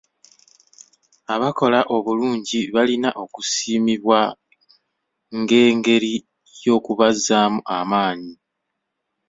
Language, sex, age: Ganda, male, 30-39